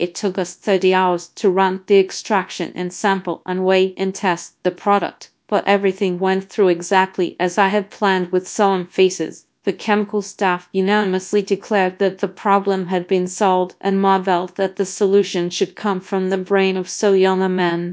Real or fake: fake